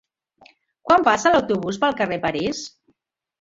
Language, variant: Catalan, Central